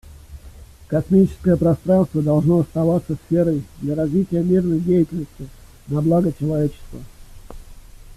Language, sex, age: Russian, male, 40-49